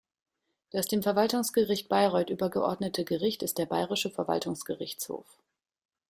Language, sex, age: German, female, 30-39